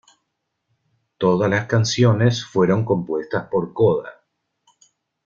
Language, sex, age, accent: Spanish, male, 50-59, Rioplatense: Argentina, Uruguay, este de Bolivia, Paraguay